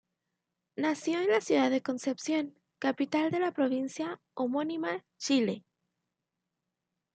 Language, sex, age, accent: Spanish, female, under 19, México